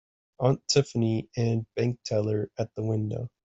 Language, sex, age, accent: English, male, 19-29, United States English